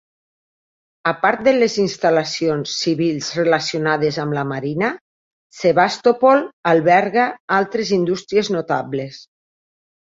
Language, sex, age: Catalan, female, 40-49